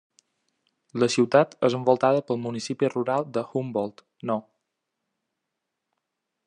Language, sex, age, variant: Catalan, male, 19-29, Balear